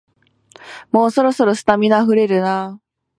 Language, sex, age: Japanese, female, 19-29